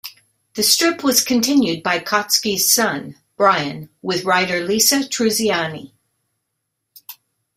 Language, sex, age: English, female, 60-69